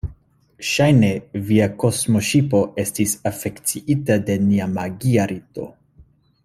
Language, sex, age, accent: Esperanto, male, 19-29, Internacia